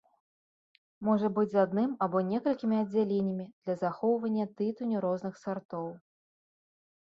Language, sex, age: Belarusian, female, 30-39